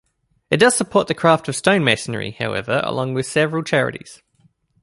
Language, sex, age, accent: English, male, 19-29, Australian English